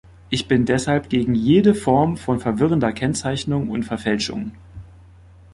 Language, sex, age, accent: German, male, 30-39, Deutschland Deutsch